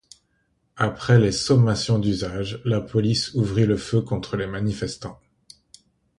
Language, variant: French, Français d'Europe